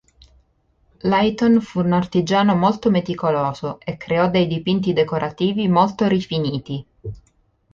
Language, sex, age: Italian, female, 19-29